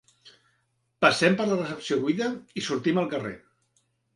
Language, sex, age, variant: Catalan, male, 40-49, Central